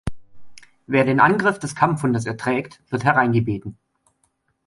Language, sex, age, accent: German, male, 40-49, Deutschland Deutsch